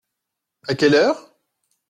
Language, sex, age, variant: French, male, 40-49, Français de métropole